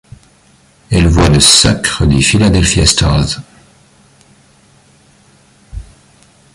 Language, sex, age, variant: French, male, 50-59, Français de métropole